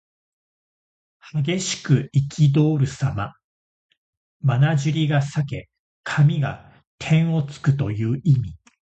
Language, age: Japanese, 40-49